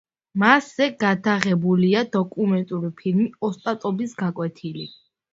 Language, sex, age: Georgian, female, under 19